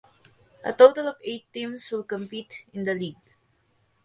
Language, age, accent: English, 19-29, United States English; Filipino